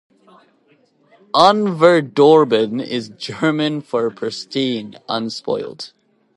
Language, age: English, 19-29